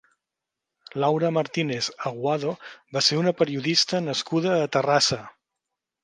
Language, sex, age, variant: Catalan, male, 50-59, Central